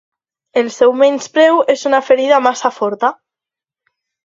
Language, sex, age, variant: Catalan, female, under 19, Alacantí